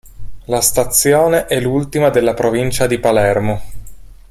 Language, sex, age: Italian, male, 30-39